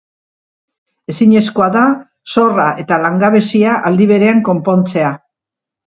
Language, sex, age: Basque, female, 60-69